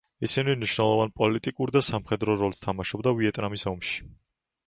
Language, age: Georgian, under 19